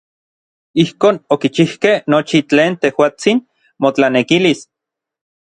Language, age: Orizaba Nahuatl, 30-39